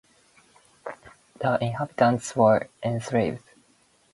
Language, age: English, 19-29